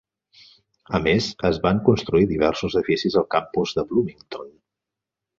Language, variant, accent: Catalan, Central, Barceloní